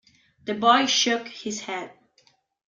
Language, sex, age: English, female, 19-29